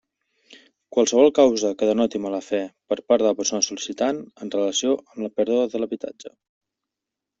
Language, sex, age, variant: Catalan, male, 19-29, Central